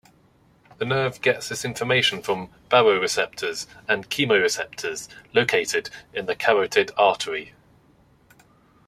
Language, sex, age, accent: English, male, 30-39, England English